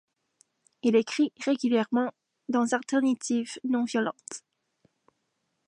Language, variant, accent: French, Français d'Amérique du Nord, Français du Canada